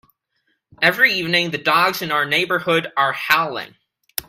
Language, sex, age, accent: English, male, under 19, Canadian English